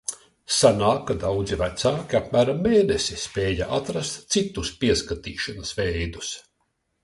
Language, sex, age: Latvian, male, 60-69